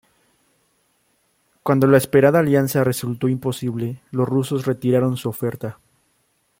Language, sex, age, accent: Spanish, male, 19-29, México